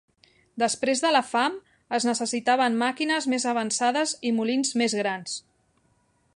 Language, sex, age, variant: Catalan, female, 40-49, Central